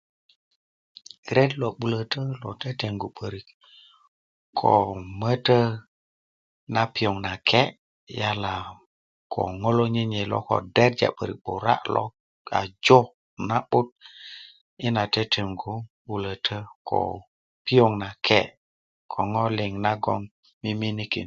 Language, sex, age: Kuku, male, 30-39